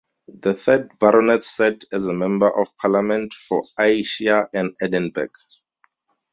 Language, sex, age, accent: English, male, 30-39, Southern African (South Africa, Zimbabwe, Namibia)